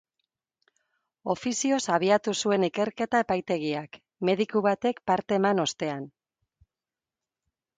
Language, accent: Basque, Mendebalekoa (Araba, Bizkaia, Gipuzkoako mendebaleko herri batzuk)